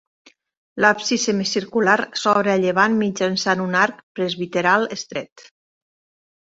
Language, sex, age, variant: Catalan, female, 40-49, Nord-Occidental